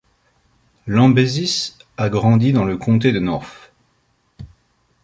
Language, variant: French, Français de métropole